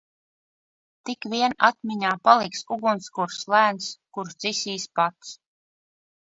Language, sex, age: Latvian, female, 40-49